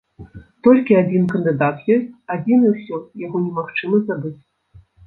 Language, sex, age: Belarusian, female, 40-49